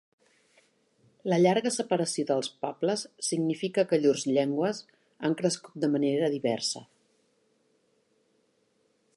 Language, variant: Catalan, Central